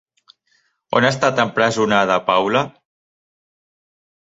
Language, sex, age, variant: Catalan, male, 30-39, Central